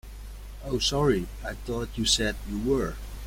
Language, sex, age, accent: English, male, 30-39, United States English